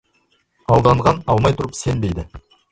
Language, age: Kazakh, 30-39